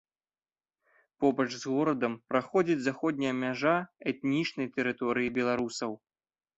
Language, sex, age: Belarusian, male, 19-29